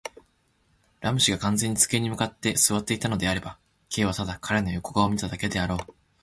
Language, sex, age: Japanese, male, 19-29